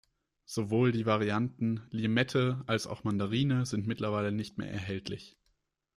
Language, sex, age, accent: German, male, 19-29, Deutschland Deutsch